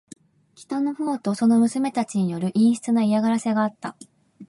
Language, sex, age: Japanese, female, 19-29